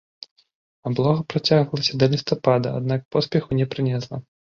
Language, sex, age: Belarusian, male, 19-29